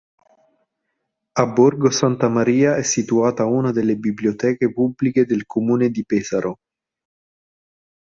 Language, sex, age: Italian, male, 40-49